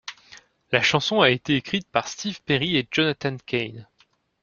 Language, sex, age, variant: French, male, 19-29, Français de métropole